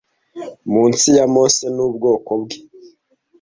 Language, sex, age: Kinyarwanda, male, 19-29